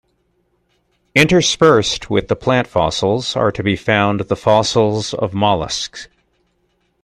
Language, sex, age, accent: English, male, 40-49, United States English